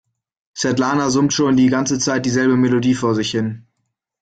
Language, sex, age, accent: German, male, 19-29, Deutschland Deutsch